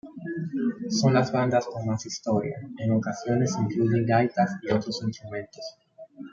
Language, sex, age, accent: Spanish, male, 19-29, Caribe: Cuba, Venezuela, Puerto Rico, República Dominicana, Panamá, Colombia caribeña, México caribeño, Costa del golfo de México